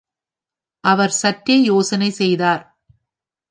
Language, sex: Tamil, female